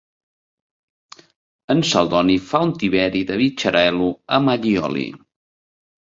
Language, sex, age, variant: Catalan, male, 40-49, Nord-Occidental